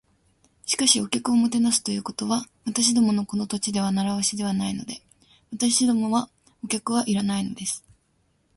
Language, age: Japanese, 19-29